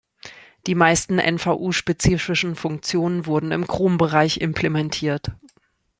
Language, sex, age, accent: German, female, 40-49, Deutschland Deutsch